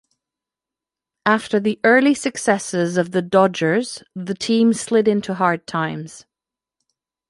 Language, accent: English, United States English